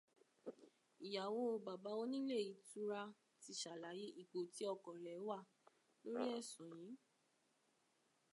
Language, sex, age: Yoruba, female, 19-29